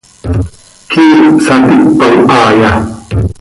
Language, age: Seri, 40-49